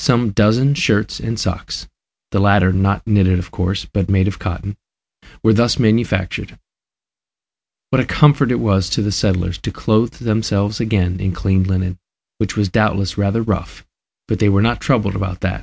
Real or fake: real